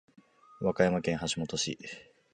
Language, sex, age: Japanese, male, 19-29